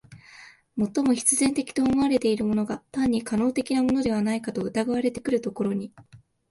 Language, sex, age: Japanese, female, 19-29